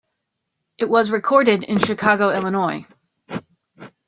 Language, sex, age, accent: English, female, 40-49, United States English